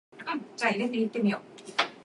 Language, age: Cantonese, 19-29